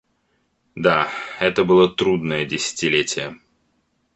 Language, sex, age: Russian, male, 30-39